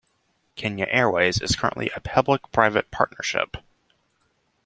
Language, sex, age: English, male, under 19